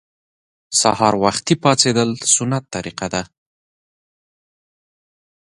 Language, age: Pashto, 30-39